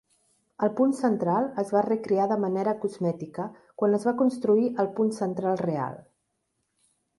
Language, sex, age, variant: Catalan, female, 40-49, Central